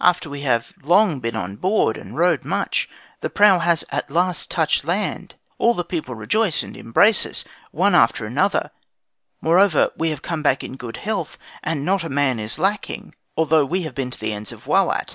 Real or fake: real